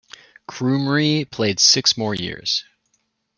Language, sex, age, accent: English, male, 19-29, Canadian English